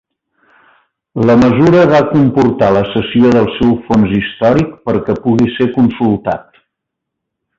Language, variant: Catalan, Central